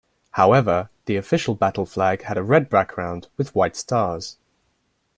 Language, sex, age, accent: English, male, 19-29, England English